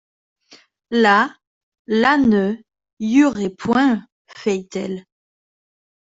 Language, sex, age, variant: French, female, 30-39, Français de métropole